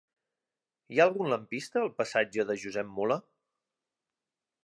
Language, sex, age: Catalan, male, 30-39